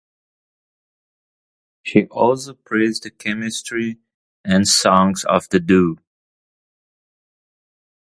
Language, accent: English, United States English